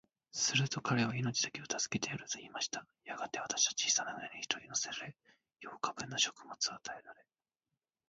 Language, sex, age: Japanese, male, 19-29